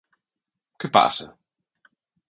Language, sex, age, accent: Galician, male, 40-49, Central (sen gheada)